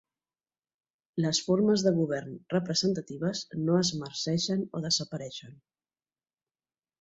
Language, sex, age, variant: Catalan, female, 40-49, Central